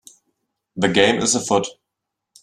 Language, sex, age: English, male, 19-29